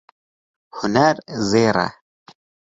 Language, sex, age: Kurdish, male, 19-29